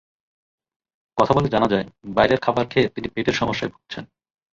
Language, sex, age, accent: Bengali, male, 40-49, প্রমিত